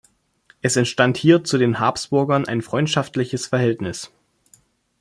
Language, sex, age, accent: German, male, 19-29, Deutschland Deutsch